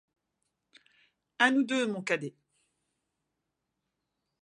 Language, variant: French, Français de métropole